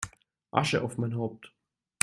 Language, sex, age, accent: German, male, 19-29, Deutschland Deutsch